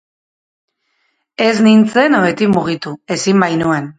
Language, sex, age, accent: Basque, female, 40-49, Mendebalekoa (Araba, Bizkaia, Gipuzkoako mendebaleko herri batzuk)